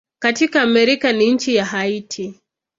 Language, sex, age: Swahili, female, 19-29